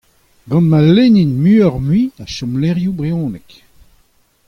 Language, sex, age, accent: Breton, male, 60-69, Kerneveg